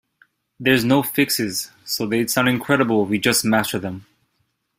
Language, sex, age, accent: English, male, 30-39, United States English